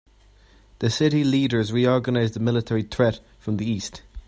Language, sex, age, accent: English, male, 19-29, Irish English